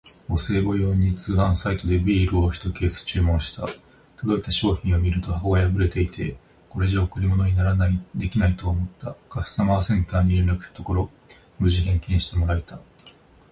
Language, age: Japanese, 30-39